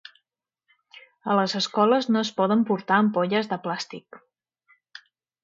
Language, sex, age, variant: Catalan, female, 40-49, Central